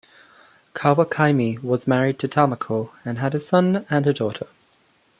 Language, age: English, under 19